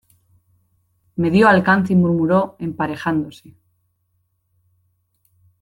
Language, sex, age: Spanish, female, 30-39